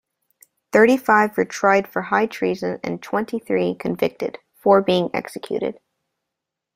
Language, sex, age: English, female, under 19